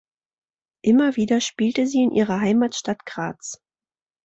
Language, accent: German, Deutschland Deutsch